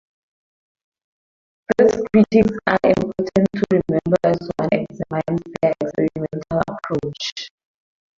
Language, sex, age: English, female, 19-29